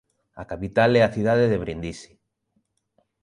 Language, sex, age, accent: Galician, male, 30-39, Normativo (estándar)